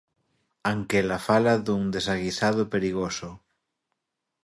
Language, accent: Galician, Oriental (común en zona oriental)